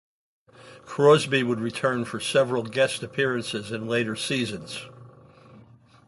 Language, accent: English, United States English